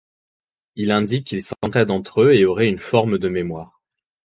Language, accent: French, Français de Belgique